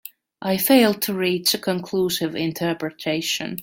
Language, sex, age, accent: English, female, 19-29, England English